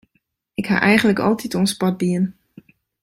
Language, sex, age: Western Frisian, female, 30-39